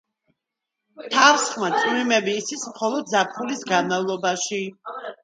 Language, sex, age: Georgian, female, 50-59